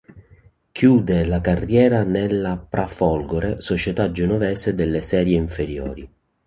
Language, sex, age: Italian, male, 40-49